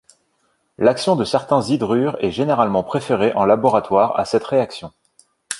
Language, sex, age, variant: French, male, 30-39, Français de métropole